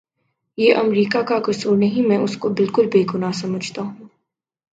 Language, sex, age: Urdu, female, 19-29